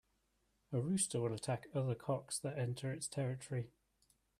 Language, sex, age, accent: English, male, 30-39, Welsh English